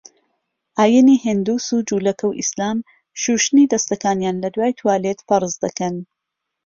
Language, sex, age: Central Kurdish, female, 30-39